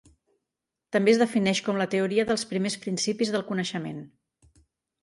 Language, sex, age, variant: Catalan, female, 50-59, Central